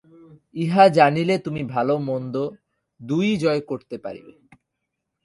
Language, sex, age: Bengali, male, 19-29